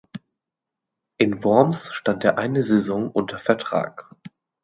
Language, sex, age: German, male, 30-39